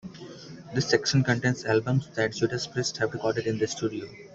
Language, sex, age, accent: English, male, 19-29, United States English